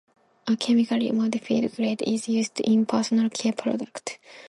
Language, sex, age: English, female, 19-29